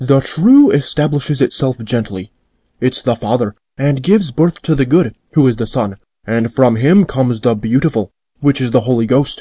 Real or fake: real